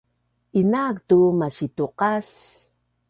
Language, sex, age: Bunun, female, 60-69